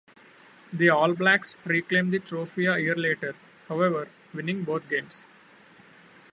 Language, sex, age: English, male, 19-29